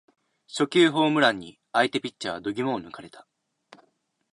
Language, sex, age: Japanese, male, under 19